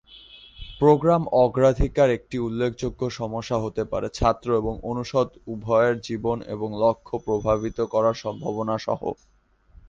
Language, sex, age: Bengali, male, under 19